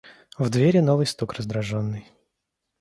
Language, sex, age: Russian, male, 19-29